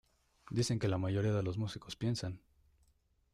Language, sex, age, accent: Spanish, male, 19-29, México